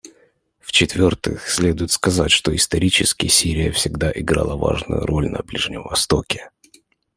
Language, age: Russian, 19-29